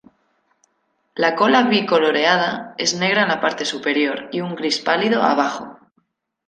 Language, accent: Spanish, España: Norte peninsular (Asturias, Castilla y León, Cantabria, País Vasco, Navarra, Aragón, La Rioja, Guadalajara, Cuenca)